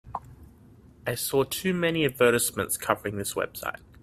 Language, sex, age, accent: English, male, 30-39, Australian English